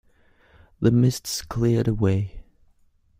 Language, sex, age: English, male, 19-29